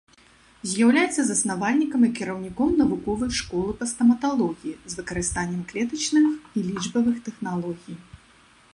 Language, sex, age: Belarusian, female, 30-39